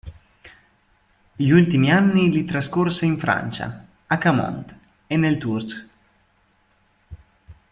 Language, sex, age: Italian, male, 19-29